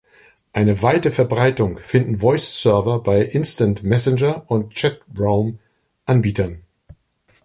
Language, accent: German, Deutschland Deutsch